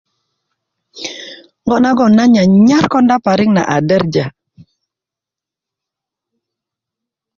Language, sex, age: Kuku, female, 40-49